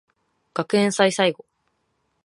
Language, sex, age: Japanese, female, 19-29